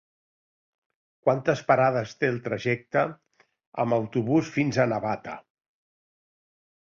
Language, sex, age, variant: Catalan, male, 60-69, Central